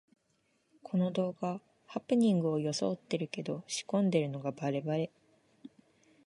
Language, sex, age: Japanese, female, 19-29